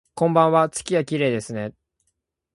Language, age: Japanese, 19-29